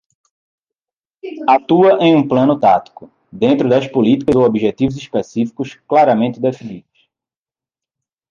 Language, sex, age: Portuguese, male, 19-29